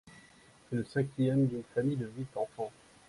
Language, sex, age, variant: French, male, 19-29, Français de métropole